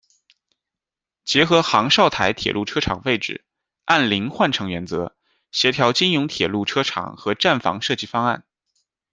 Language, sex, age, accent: Chinese, male, 30-39, 出生地：浙江省